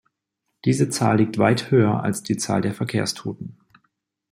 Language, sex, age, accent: German, male, 30-39, Deutschland Deutsch